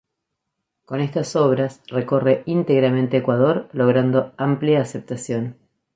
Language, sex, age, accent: Spanish, female, 50-59, Rioplatense: Argentina, Uruguay, este de Bolivia, Paraguay